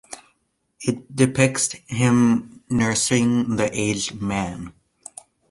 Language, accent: English, United States English